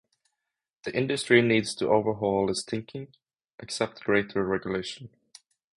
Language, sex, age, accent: English, male, 19-29, United States English; England English